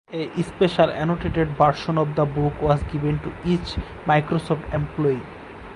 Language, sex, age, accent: English, male, 19-29, India and South Asia (India, Pakistan, Sri Lanka)